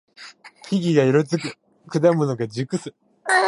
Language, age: Japanese, 30-39